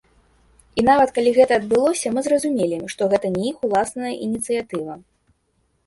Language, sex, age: Belarusian, female, under 19